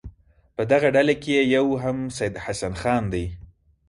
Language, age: Pashto, 19-29